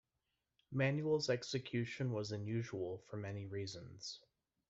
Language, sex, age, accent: English, male, 30-39, United States English